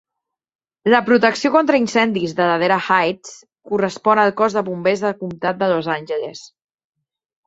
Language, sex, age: Catalan, female, 30-39